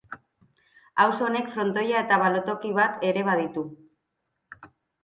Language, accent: Basque, Mendebalekoa (Araba, Bizkaia, Gipuzkoako mendebaleko herri batzuk)